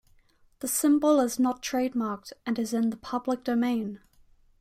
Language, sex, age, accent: English, female, 19-29, England English